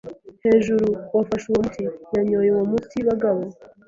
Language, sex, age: Kinyarwanda, female, 19-29